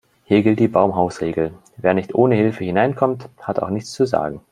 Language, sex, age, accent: German, male, 30-39, Deutschland Deutsch